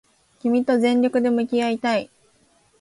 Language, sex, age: Japanese, female, 19-29